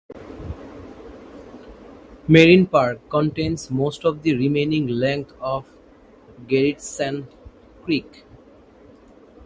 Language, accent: English, United States English